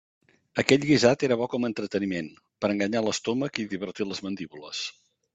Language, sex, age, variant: Catalan, male, 50-59, Central